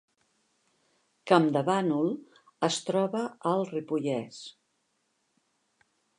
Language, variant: Catalan, Central